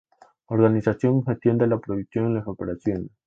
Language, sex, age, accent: Spanish, male, under 19, Andino-Pacífico: Colombia, Perú, Ecuador, oeste de Bolivia y Venezuela andina